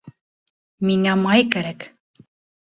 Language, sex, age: Bashkir, female, 30-39